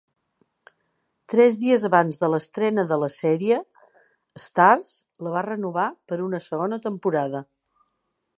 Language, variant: Catalan, Central